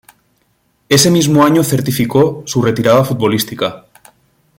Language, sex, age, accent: Spanish, male, 40-49, España: Sur peninsular (Andalucia, Extremadura, Murcia)